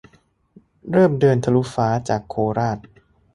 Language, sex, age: Thai, male, 30-39